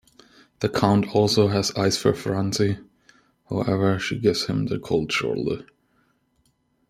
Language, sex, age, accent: English, male, 19-29, United States English